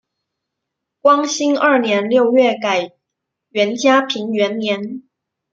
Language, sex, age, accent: Chinese, female, 19-29, 出生地：广东省